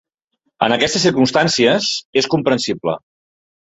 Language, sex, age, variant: Catalan, male, 40-49, Central